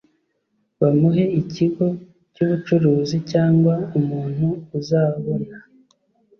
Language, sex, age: Kinyarwanda, male, 30-39